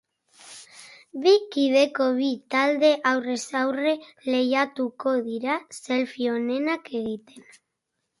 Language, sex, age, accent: Basque, female, 40-49, Mendebalekoa (Araba, Bizkaia, Gipuzkoako mendebaleko herri batzuk)